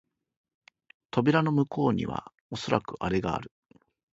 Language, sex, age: Japanese, male, 40-49